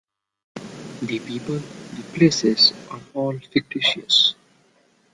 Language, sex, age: English, male, under 19